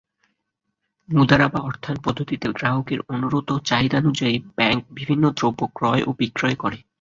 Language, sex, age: Bengali, male, 19-29